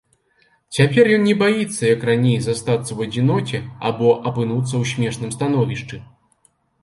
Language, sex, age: Belarusian, male, 40-49